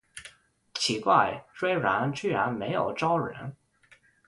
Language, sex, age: Chinese, male, under 19